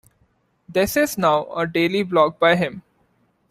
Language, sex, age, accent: English, male, 19-29, India and South Asia (India, Pakistan, Sri Lanka)